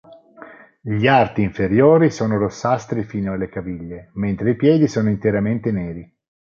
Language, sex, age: Italian, male, 40-49